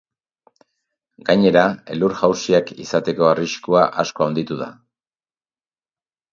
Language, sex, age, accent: Basque, male, 40-49, Erdialdekoa edo Nafarra (Gipuzkoa, Nafarroa)